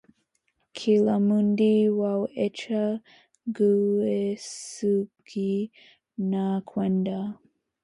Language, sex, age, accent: English, female, under 19, United States English